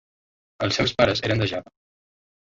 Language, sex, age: Catalan, male, under 19